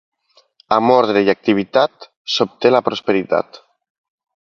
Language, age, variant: Catalan, 19-29, Septentrional